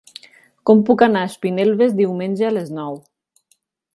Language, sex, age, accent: Catalan, female, 30-39, valencià